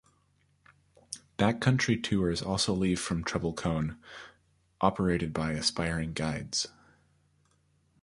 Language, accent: English, United States English